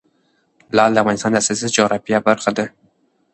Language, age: Pashto, under 19